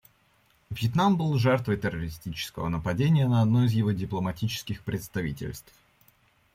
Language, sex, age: Russian, male, under 19